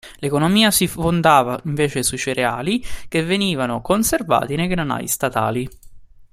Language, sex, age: Italian, male, 19-29